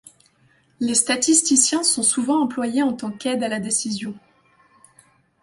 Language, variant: French, Français de métropole